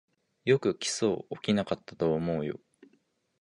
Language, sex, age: Japanese, male, 19-29